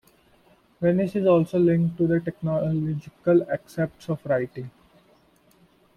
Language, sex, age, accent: English, male, under 19, India and South Asia (India, Pakistan, Sri Lanka)